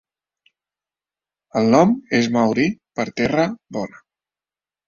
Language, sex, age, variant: Catalan, male, 40-49, Septentrional